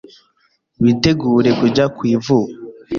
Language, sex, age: Kinyarwanda, male, 19-29